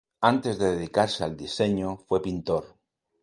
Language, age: Spanish, 40-49